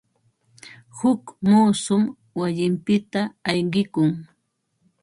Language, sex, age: Ambo-Pasco Quechua, female, 60-69